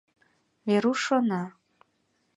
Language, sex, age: Mari, female, 19-29